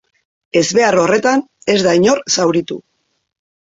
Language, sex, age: Basque, female, 40-49